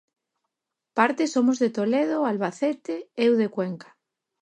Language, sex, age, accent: Galician, female, 40-49, Normativo (estándar)